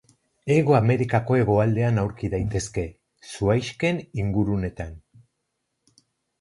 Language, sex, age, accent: Basque, male, 60-69, Erdialdekoa edo Nafarra (Gipuzkoa, Nafarroa)